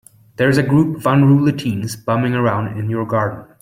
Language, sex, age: English, male, 30-39